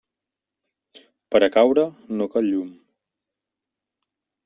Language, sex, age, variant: Catalan, male, 19-29, Central